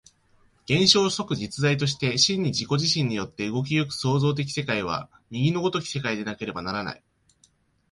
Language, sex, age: Japanese, male, 19-29